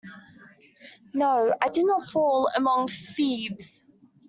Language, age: English, under 19